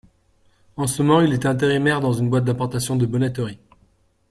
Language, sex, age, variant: French, male, 30-39, Français de métropole